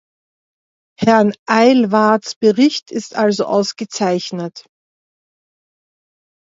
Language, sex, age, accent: German, female, 40-49, Österreichisches Deutsch